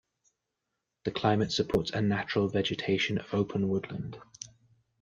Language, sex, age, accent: English, male, 30-39, England English